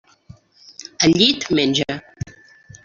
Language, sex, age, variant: Catalan, female, 50-59, Central